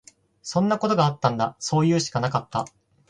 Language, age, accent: Japanese, 19-29, 標準語